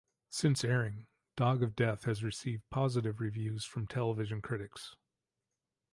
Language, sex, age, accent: English, male, 40-49, United States English